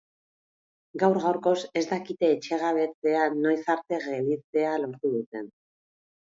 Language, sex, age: Basque, female, 40-49